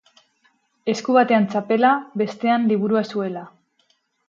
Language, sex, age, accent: Basque, female, 19-29, Mendebalekoa (Araba, Bizkaia, Gipuzkoako mendebaleko herri batzuk)